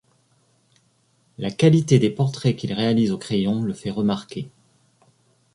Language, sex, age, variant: French, male, 40-49, Français de métropole